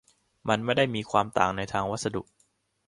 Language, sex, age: Thai, male, under 19